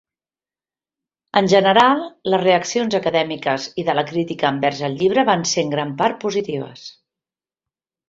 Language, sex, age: Catalan, female, 40-49